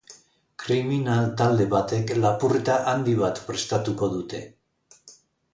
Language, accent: Basque, Erdialdekoa edo Nafarra (Gipuzkoa, Nafarroa)